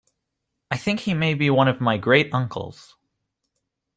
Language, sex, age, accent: English, male, 19-29, United States English